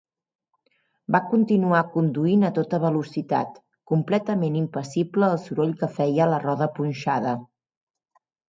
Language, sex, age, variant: Catalan, female, 40-49, Central